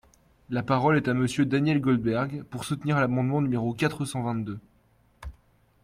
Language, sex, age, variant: French, male, 19-29, Français de métropole